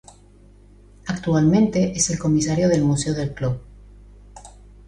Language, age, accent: Spanish, 40-49, España: Centro-Sur peninsular (Madrid, Toledo, Castilla-La Mancha)